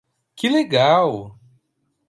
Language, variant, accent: Portuguese, Portuguese (Brasil), Paulista